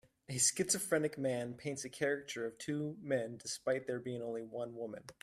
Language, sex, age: English, male, 30-39